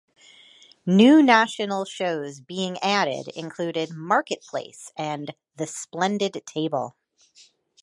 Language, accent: English, United States English